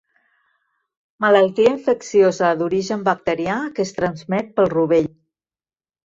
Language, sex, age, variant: Catalan, female, 50-59, Central